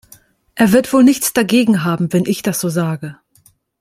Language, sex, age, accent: German, female, 30-39, Deutschland Deutsch